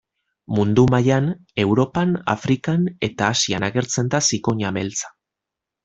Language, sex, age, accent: Basque, male, 30-39, Mendebalekoa (Araba, Bizkaia, Gipuzkoako mendebaleko herri batzuk)